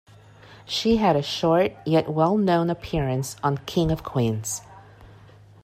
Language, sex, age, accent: English, female, 40-49, United States English